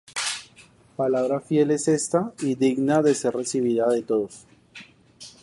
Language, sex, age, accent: Spanish, male, 19-29, Andino-Pacífico: Colombia, Perú, Ecuador, oeste de Bolivia y Venezuela andina